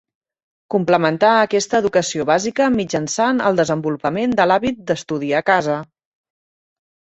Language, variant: Catalan, Central